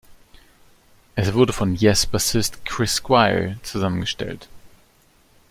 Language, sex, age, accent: German, male, 30-39, Deutschland Deutsch